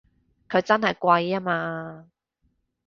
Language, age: Cantonese, 30-39